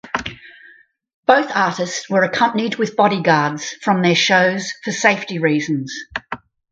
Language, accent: English, Australian English